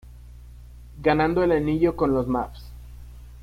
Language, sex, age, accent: Spanish, male, under 19, Andino-Pacífico: Colombia, Perú, Ecuador, oeste de Bolivia y Venezuela andina